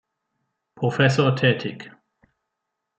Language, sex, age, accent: German, male, 30-39, Deutschland Deutsch